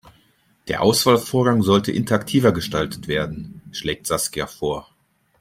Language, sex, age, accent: German, male, 40-49, Deutschland Deutsch